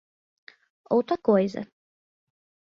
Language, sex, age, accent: Portuguese, female, 19-29, Gaucho